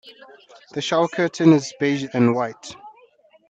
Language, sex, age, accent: English, male, 30-39, Southern African (South Africa, Zimbabwe, Namibia)